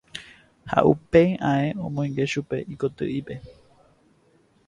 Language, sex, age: Guarani, male, 19-29